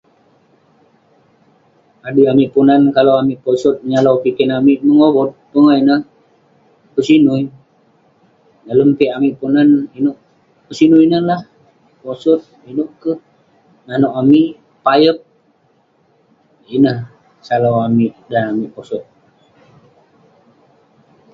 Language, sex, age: Western Penan, male, 19-29